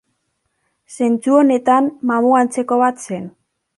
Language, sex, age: Basque, female, under 19